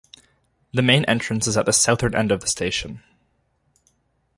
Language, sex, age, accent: English, male, 19-29, Canadian English